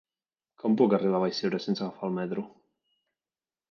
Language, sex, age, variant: Catalan, male, 30-39, Central